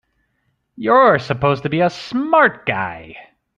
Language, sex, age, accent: English, male, 30-39, United States English